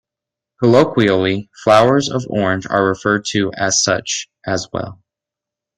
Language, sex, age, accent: English, male, 19-29, United States English